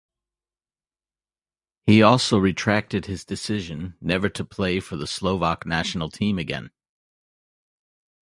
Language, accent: English, United States English